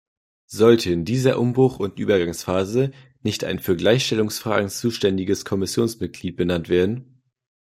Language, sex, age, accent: German, male, 19-29, Deutschland Deutsch